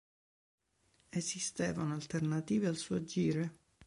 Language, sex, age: Italian, male, 30-39